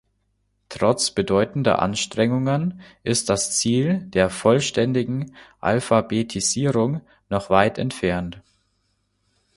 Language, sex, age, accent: German, male, under 19, Deutschland Deutsch